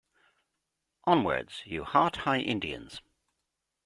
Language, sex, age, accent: English, male, 60-69, Irish English